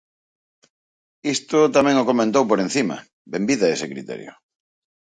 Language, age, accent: Galician, 40-49, Central (gheada)